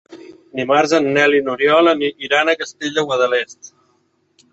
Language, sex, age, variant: Catalan, male, 30-39, Central